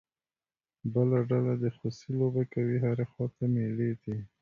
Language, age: Pashto, 19-29